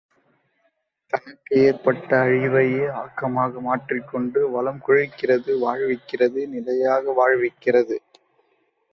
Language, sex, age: Tamil, male, 19-29